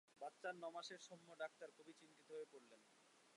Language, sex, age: Bengali, male, 19-29